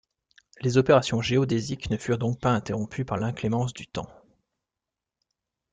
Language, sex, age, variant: French, male, 19-29, Français de métropole